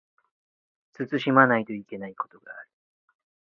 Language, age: Japanese, 19-29